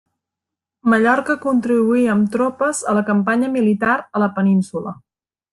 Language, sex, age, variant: Catalan, female, 30-39, Central